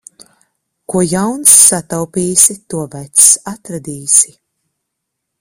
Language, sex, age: Latvian, female, 30-39